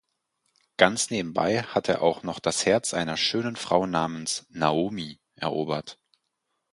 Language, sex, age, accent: German, male, 19-29, Deutschland Deutsch